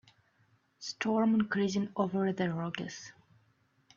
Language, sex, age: English, female, 30-39